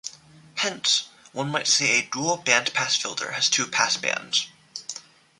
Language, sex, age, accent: English, male, under 19, United States English